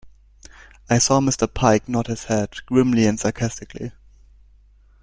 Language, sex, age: English, male, under 19